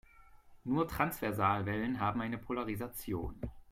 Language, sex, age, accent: German, male, 30-39, Deutschland Deutsch